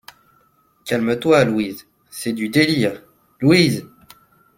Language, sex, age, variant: French, male, 30-39, Français de métropole